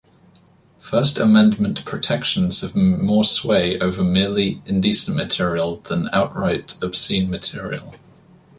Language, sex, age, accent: English, male, 19-29, England English